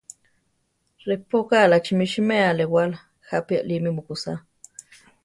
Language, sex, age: Central Tarahumara, female, 30-39